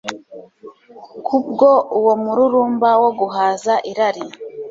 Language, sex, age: Kinyarwanda, female, 30-39